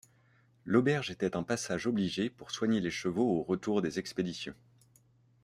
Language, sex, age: French, male, 30-39